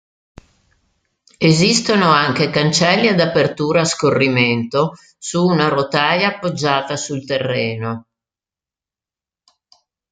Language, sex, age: Italian, female, 60-69